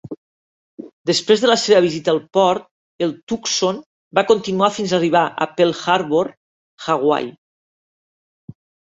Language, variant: Catalan, Nord-Occidental